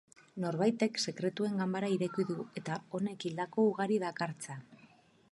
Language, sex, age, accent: Basque, female, 40-49, Erdialdekoa edo Nafarra (Gipuzkoa, Nafarroa)